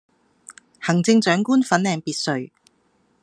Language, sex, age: Cantonese, female, under 19